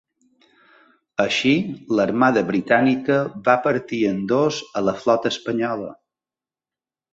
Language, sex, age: Catalan, male, 40-49